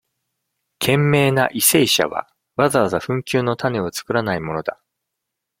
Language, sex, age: Japanese, male, 50-59